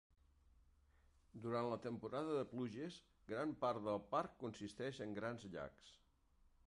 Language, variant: Catalan, Central